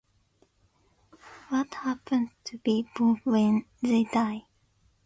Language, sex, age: English, female, under 19